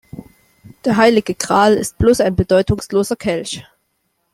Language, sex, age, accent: German, male, under 19, Deutschland Deutsch